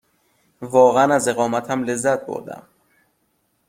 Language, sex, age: Persian, male, 19-29